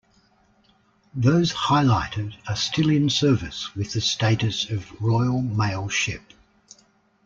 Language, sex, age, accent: English, male, 60-69, Australian English